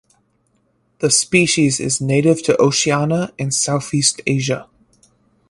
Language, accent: English, United States English